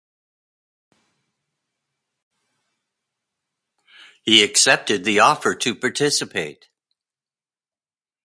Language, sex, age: English, male, 60-69